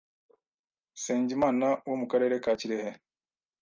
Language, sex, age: Kinyarwanda, male, 19-29